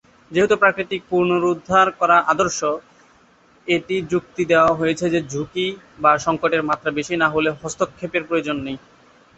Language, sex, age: Bengali, male, 19-29